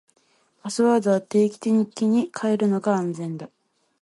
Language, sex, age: Japanese, female, 19-29